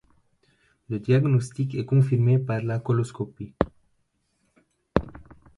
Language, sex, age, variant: French, male, 19-29, Français de métropole